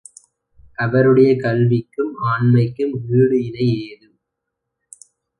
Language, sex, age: Tamil, male, 19-29